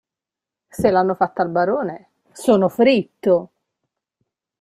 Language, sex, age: Italian, female, 40-49